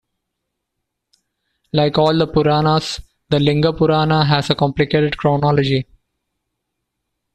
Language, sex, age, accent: English, male, 40-49, India and South Asia (India, Pakistan, Sri Lanka)